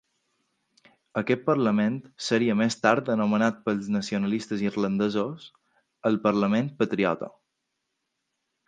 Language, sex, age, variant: Catalan, male, under 19, Balear